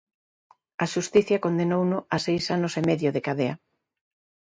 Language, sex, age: Galician, female, 50-59